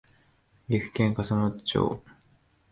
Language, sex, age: Japanese, male, 19-29